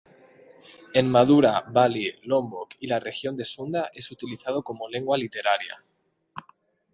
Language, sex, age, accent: Spanish, male, 19-29, España: Norte peninsular (Asturias, Castilla y León, Cantabria, País Vasco, Navarra, Aragón, La Rioja, Guadalajara, Cuenca)